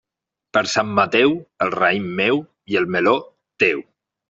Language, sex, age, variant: Catalan, male, 40-49, Central